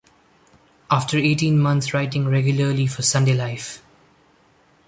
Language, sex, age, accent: English, male, 19-29, India and South Asia (India, Pakistan, Sri Lanka)